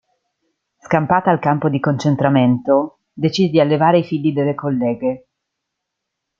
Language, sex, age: Italian, female, 30-39